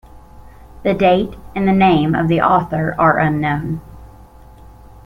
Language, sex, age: English, female, 40-49